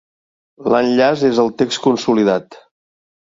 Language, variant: Catalan, Central